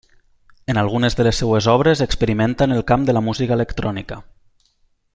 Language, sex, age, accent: Catalan, male, 19-29, valencià